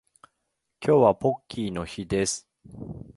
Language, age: Japanese, 40-49